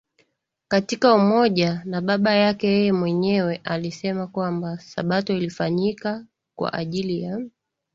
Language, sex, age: Swahili, female, 30-39